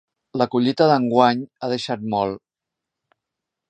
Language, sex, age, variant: Catalan, male, 60-69, Central